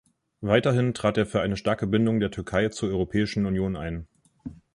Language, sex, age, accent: German, male, 19-29, Deutschland Deutsch